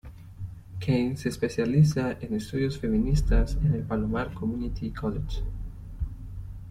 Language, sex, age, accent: Spanish, male, 19-29, América central